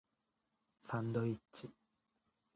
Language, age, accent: Japanese, 19-29, 標準語